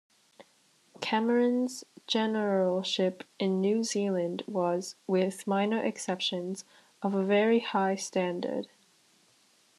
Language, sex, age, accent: English, female, under 19, United States English